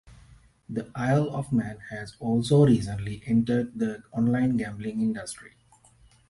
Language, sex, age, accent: English, male, 19-29, United States English